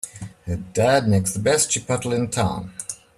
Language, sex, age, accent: English, male, 40-49, Southern African (South Africa, Zimbabwe, Namibia)